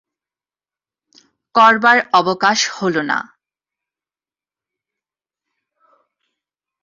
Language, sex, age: Bengali, female, 19-29